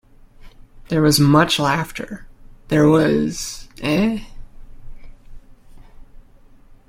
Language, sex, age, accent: English, male, 19-29, United States English